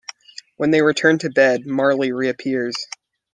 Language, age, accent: English, 19-29, United States English